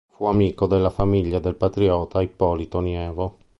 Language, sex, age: Italian, male, 50-59